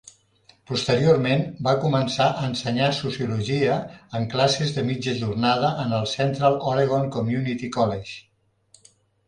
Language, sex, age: Catalan, male, 60-69